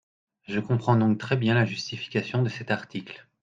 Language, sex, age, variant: French, male, 40-49, Français de métropole